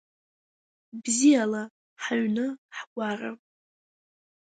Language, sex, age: Abkhazian, female, under 19